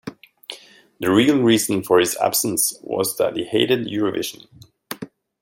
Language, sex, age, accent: English, male, 40-49, United States English